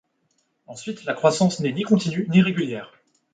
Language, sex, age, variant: French, male, 19-29, Français de métropole